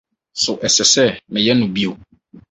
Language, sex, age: Akan, male, 30-39